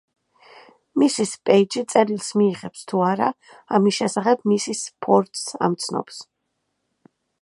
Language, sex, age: Georgian, female, 30-39